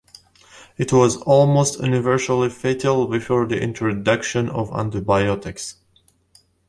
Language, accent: English, United States English